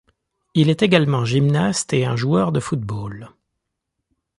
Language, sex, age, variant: French, male, 19-29, Français de métropole